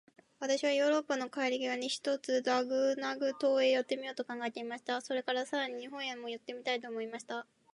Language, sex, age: Japanese, female, 19-29